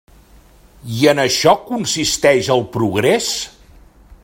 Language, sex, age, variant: Catalan, male, 60-69, Central